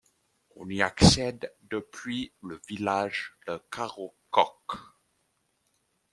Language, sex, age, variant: French, male, 19-29, Français de métropole